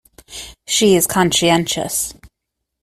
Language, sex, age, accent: English, female, 40-49, United States English